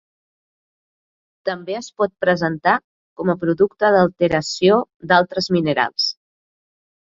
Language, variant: Catalan, Central